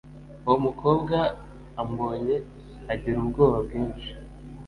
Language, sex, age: Kinyarwanda, male, 19-29